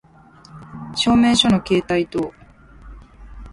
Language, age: Japanese, 19-29